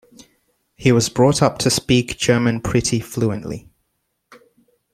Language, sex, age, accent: English, male, 19-29, England English